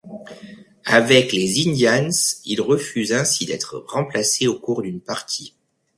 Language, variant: French, Français de métropole